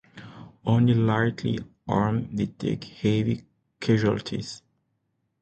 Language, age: English, 19-29